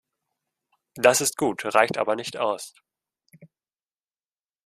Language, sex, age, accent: German, male, 19-29, Deutschland Deutsch